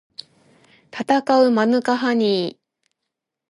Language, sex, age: Japanese, female, 19-29